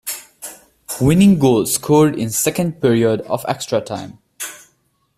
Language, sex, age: English, male, 19-29